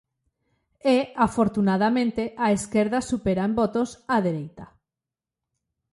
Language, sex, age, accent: Galician, female, 40-49, Normativo (estándar)